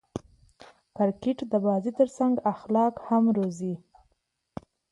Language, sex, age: Pashto, female, 19-29